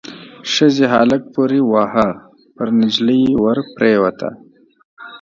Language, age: Pashto, 30-39